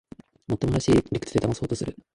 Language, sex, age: Japanese, male, 19-29